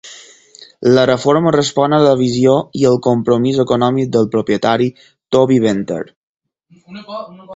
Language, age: Catalan, 19-29